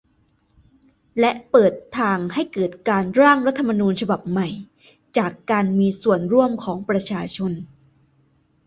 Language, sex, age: Thai, female, 19-29